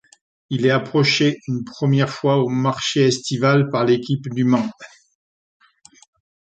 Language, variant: French, Français de métropole